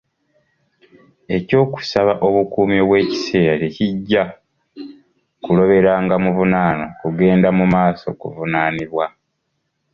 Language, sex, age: Ganda, male, 30-39